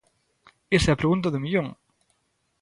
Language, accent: Galician, Atlántico (seseo e gheada)